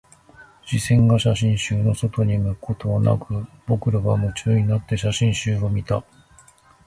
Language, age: Japanese, 50-59